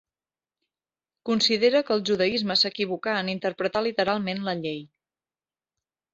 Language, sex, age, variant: Catalan, male, 30-39, Central